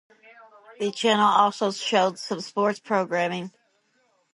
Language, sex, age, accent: English, female, 40-49, United States English